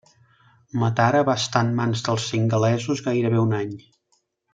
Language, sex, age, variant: Catalan, male, 30-39, Central